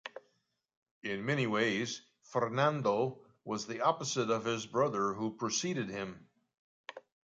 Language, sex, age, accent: English, male, 70-79, United States English